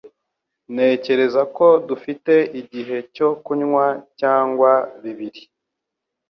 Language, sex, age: Kinyarwanda, male, 19-29